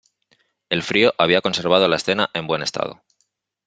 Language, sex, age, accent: Spanish, male, 30-39, España: Norte peninsular (Asturias, Castilla y León, Cantabria, País Vasco, Navarra, Aragón, La Rioja, Guadalajara, Cuenca)